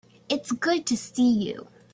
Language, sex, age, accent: English, female, under 19, United States English